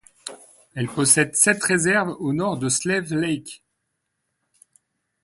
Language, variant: French, Français de métropole